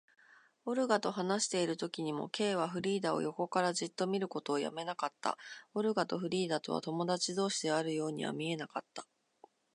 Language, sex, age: Japanese, female, 40-49